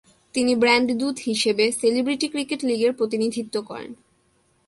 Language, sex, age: Bengali, female, under 19